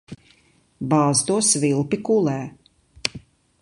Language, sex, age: Latvian, female, 40-49